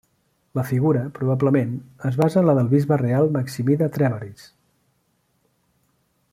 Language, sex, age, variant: Catalan, male, 40-49, Central